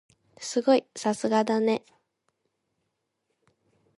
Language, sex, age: Japanese, female, 19-29